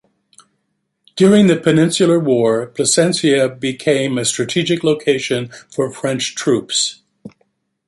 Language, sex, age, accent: English, male, 80-89, United States English